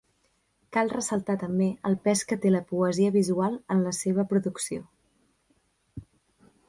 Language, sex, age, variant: Catalan, female, 19-29, Central